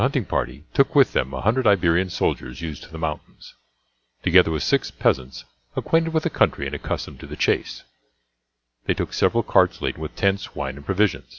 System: none